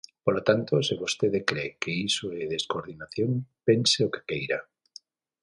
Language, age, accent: Galician, 50-59, Atlántico (seseo e gheada); Normativo (estándar)